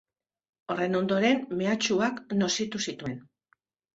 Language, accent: Basque, Mendebalekoa (Araba, Bizkaia, Gipuzkoako mendebaleko herri batzuk)